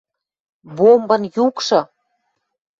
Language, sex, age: Western Mari, female, 50-59